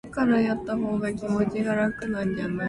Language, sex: English, female